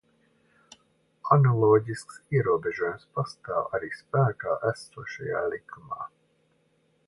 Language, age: Latvian, 50-59